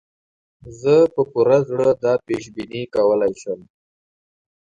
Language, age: Pashto, 19-29